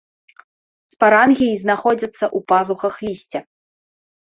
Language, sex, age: Belarusian, female, 19-29